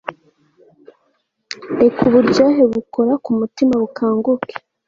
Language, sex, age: Kinyarwanda, female, 19-29